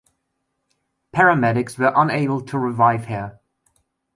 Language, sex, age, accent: English, male, 40-49, England English